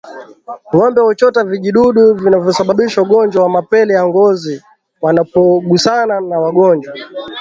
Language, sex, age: Swahili, male, 19-29